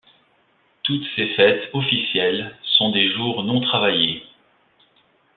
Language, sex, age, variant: French, male, 30-39, Français de métropole